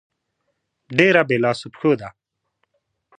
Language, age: Pashto, 19-29